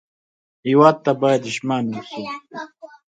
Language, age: Pashto, 30-39